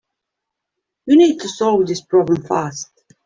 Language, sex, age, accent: English, female, 50-59, Australian English